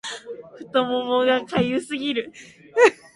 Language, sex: Japanese, female